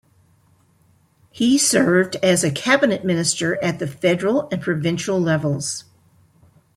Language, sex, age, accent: English, female, 60-69, United States English